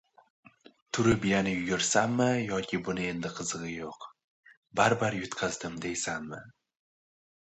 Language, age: Uzbek, 19-29